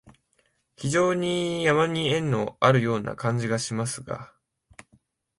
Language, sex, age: Japanese, male, 19-29